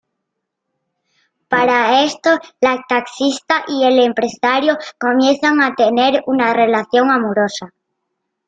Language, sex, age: Spanish, female, 30-39